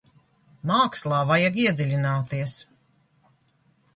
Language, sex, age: Latvian, female, 40-49